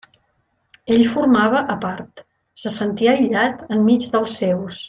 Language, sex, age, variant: Catalan, female, 50-59, Central